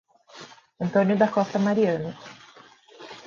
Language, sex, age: Portuguese, female, 19-29